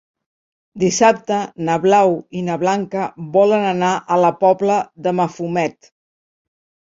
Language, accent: Catalan, Barceloní